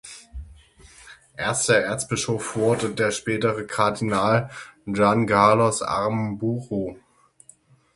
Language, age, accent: German, 30-39, Deutschland Deutsch